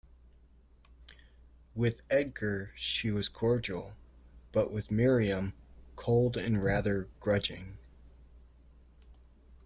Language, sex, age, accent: English, male, 30-39, United States English